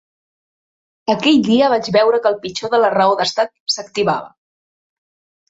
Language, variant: Catalan, Central